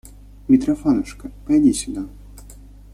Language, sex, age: Russian, male, 19-29